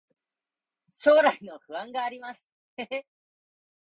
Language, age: Japanese, 19-29